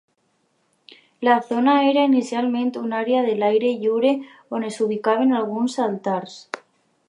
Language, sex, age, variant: Catalan, female, under 19, Alacantí